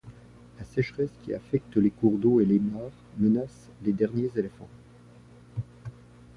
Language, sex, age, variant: French, male, 50-59, Français de métropole